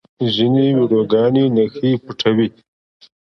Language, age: Pashto, 19-29